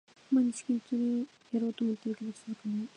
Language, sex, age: Japanese, female, 19-29